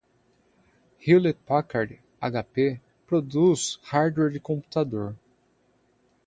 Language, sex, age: Portuguese, male, 30-39